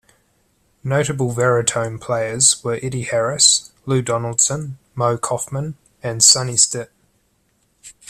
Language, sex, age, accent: English, male, 30-39, New Zealand English